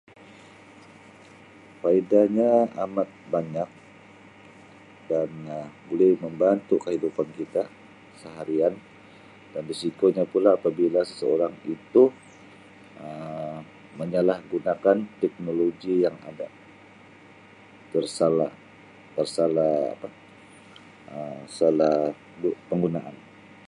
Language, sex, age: Sabah Malay, male, 40-49